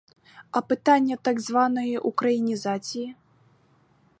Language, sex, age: Ukrainian, female, 19-29